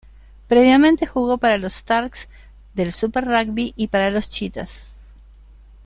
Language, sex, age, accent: Spanish, female, 60-69, Rioplatense: Argentina, Uruguay, este de Bolivia, Paraguay